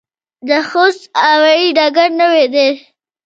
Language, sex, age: Pashto, female, under 19